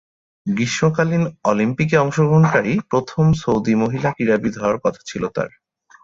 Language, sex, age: Bengali, male, 30-39